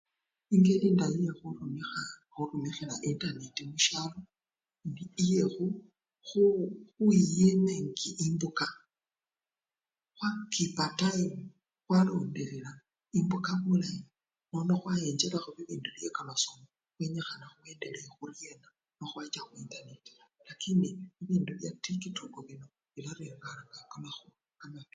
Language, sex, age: Luyia, female, 50-59